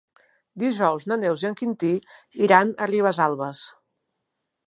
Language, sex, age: Catalan, female, 40-49